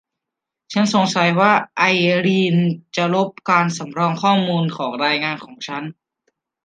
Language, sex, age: Thai, male, under 19